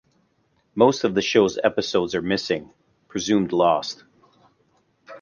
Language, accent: English, Canadian English